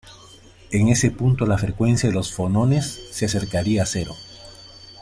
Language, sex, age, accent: Spanish, male, 50-59, Andino-Pacífico: Colombia, Perú, Ecuador, oeste de Bolivia y Venezuela andina